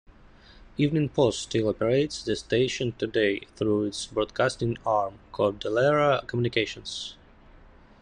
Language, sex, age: English, male, 19-29